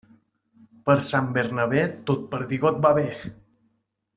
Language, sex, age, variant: Catalan, male, 30-39, Central